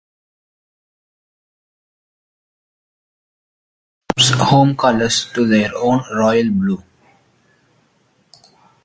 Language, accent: English, India and South Asia (India, Pakistan, Sri Lanka)